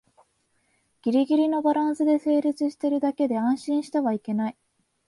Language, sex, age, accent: Japanese, female, 19-29, 関東